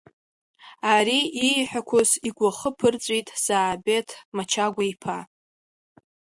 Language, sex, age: Abkhazian, female, under 19